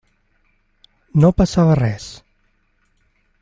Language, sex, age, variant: Catalan, male, 19-29, Central